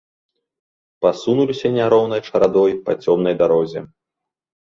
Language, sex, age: Belarusian, male, 40-49